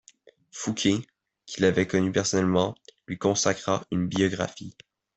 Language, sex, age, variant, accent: French, male, under 19, Français d'Amérique du Nord, Français du Canada